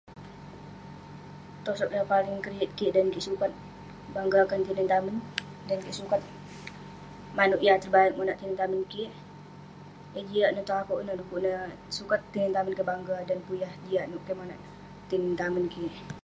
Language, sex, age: Western Penan, female, under 19